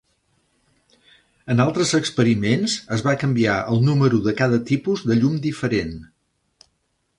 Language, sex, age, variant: Catalan, male, 60-69, Central